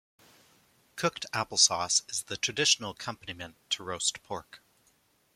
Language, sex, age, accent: English, male, 30-39, Canadian English